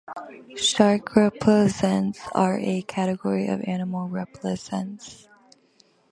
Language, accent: English, United States English